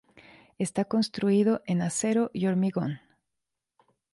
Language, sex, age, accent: Spanish, female, 40-49, México; Andino-Pacífico: Colombia, Perú, Ecuador, oeste de Bolivia y Venezuela andina